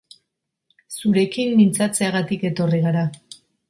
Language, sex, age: Basque, female, 40-49